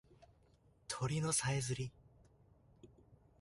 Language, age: Japanese, 19-29